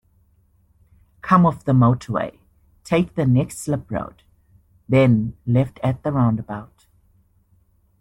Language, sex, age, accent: English, male, 19-29, Southern African (South Africa, Zimbabwe, Namibia)